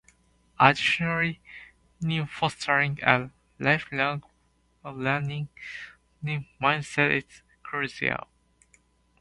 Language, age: English, 19-29